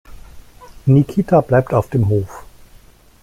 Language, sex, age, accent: German, male, 50-59, Deutschland Deutsch